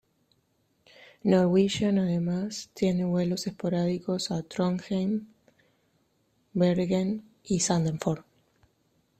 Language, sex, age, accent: Spanish, female, 40-49, Rioplatense: Argentina, Uruguay, este de Bolivia, Paraguay